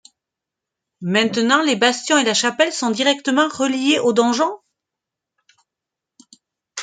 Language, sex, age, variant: French, female, 40-49, Français de métropole